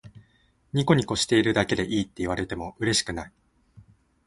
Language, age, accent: Japanese, 19-29, 東京; 関東